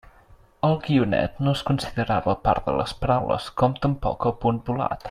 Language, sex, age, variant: Catalan, male, 19-29, Central